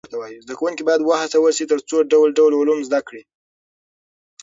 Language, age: Pashto, under 19